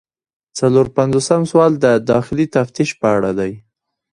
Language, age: Pashto, 19-29